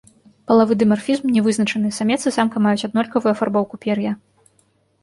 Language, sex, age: Belarusian, female, 30-39